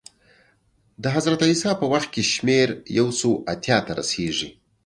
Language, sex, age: Pashto, male, 30-39